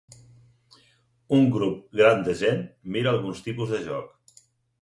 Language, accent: Catalan, Barcelona